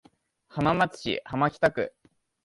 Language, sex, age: Japanese, male, 19-29